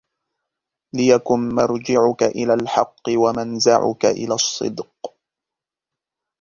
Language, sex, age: Arabic, male, 30-39